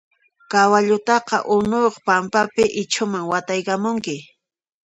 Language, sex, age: Puno Quechua, female, 40-49